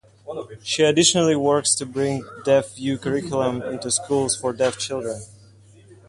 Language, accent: English, Russian